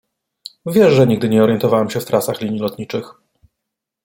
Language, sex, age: Polish, male, 30-39